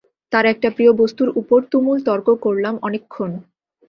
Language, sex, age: Bengali, female, 19-29